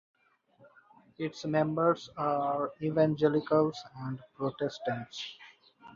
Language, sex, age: English, male, 19-29